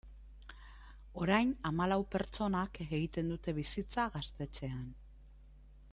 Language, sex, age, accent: Basque, female, 50-59, Mendebalekoa (Araba, Bizkaia, Gipuzkoako mendebaleko herri batzuk)